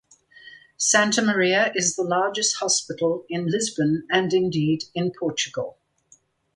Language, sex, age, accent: English, female, 70-79, England English